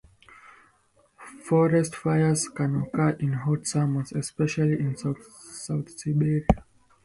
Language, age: English, 19-29